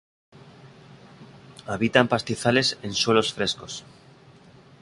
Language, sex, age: Spanish, male, 19-29